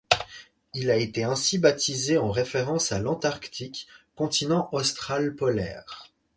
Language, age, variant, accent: French, 19-29, Français d'Europe, Français de Suisse